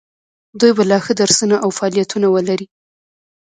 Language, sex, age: Pashto, female, 19-29